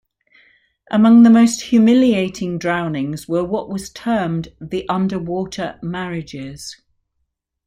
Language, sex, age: English, female, 60-69